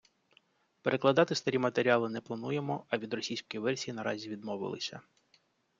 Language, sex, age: Ukrainian, male, 40-49